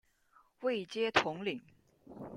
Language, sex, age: Chinese, female, 19-29